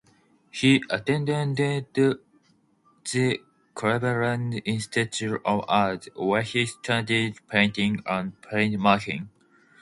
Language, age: English, 19-29